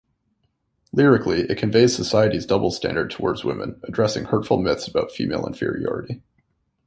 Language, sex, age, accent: English, male, 30-39, Canadian English